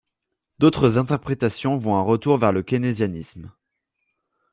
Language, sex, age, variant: French, male, under 19, Français de métropole